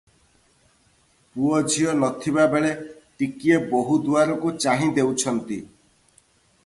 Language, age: Odia, 30-39